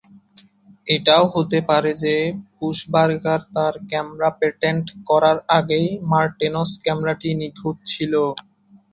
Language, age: Bengali, 19-29